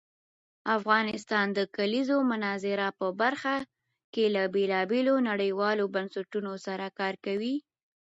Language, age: Pashto, under 19